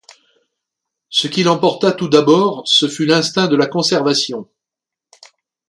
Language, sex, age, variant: French, male, 50-59, Français de métropole